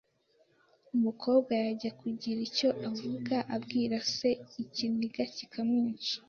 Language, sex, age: Kinyarwanda, female, 19-29